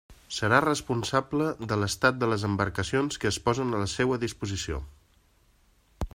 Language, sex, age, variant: Catalan, male, 40-49, Central